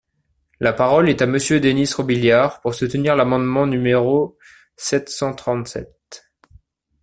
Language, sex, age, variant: French, male, 19-29, Français de métropole